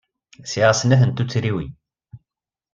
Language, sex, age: Kabyle, male, 40-49